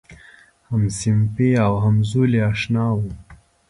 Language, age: Pashto, 19-29